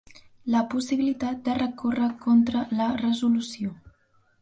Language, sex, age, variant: Catalan, female, under 19, Central